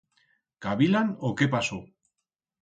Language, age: Aragonese, 30-39